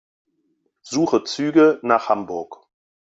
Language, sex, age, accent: German, male, 30-39, Deutschland Deutsch